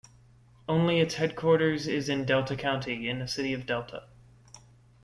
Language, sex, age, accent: English, male, 19-29, United States English